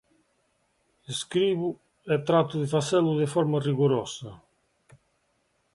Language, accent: Galician, Oriental (común en zona oriental)